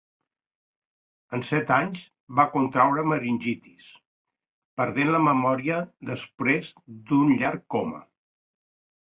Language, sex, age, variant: Catalan, male, 60-69, Central